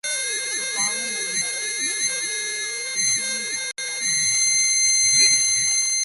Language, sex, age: English, female, under 19